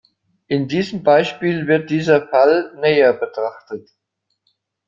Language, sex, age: German, male, 60-69